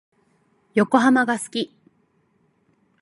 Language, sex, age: Japanese, female, 40-49